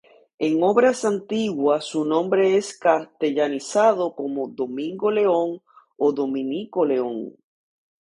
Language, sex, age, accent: Spanish, female, 50-59, Caribe: Cuba, Venezuela, Puerto Rico, República Dominicana, Panamá, Colombia caribeña, México caribeño, Costa del golfo de México